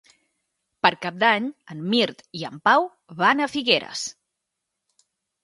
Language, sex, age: Catalan, female, 30-39